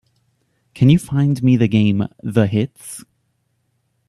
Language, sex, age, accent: English, male, 19-29, United States English